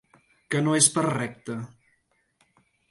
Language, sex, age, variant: Catalan, male, 50-59, Central